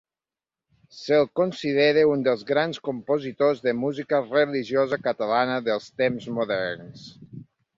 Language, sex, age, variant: Catalan, male, 40-49, Nord-Occidental